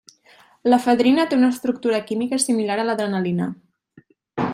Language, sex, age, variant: Catalan, female, 19-29, Central